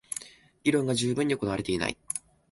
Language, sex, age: Japanese, male, 19-29